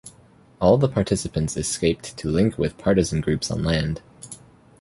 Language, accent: English, Canadian English